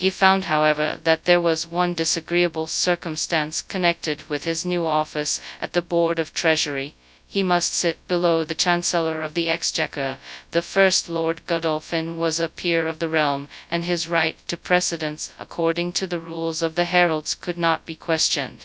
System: TTS, FastPitch